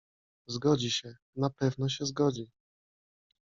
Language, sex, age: Polish, male, 30-39